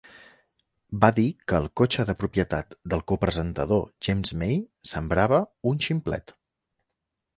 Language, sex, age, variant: Catalan, male, 40-49, Central